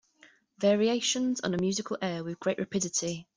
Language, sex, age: English, female, 30-39